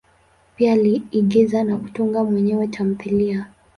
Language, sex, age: Swahili, female, 19-29